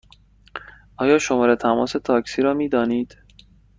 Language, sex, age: Persian, male, 19-29